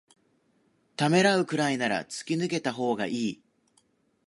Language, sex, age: Japanese, male, 19-29